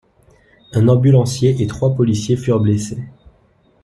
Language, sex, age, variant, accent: French, male, 19-29, Français des départements et régions d'outre-mer, Français de Guadeloupe